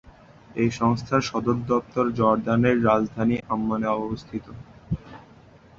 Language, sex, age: Bengali, male, 19-29